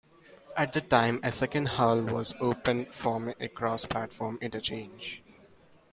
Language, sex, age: English, male, 19-29